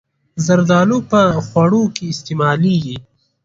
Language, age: Pashto, 19-29